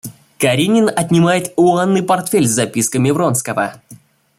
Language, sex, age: Russian, male, under 19